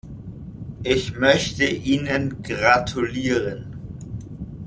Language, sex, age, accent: German, male, 30-39, Deutschland Deutsch